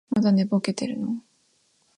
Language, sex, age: Japanese, female, 19-29